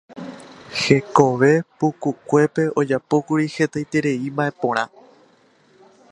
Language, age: Guarani, 19-29